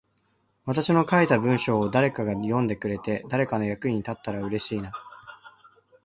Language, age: Japanese, 19-29